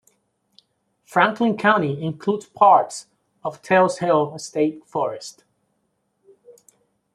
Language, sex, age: English, male, 40-49